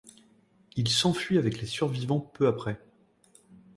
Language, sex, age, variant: French, male, 30-39, Français de métropole